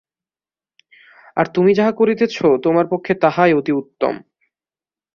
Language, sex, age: Bengali, male, under 19